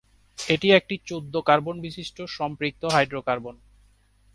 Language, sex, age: Bengali, male, 30-39